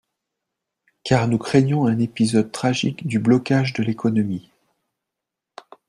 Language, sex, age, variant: French, male, 40-49, Français de métropole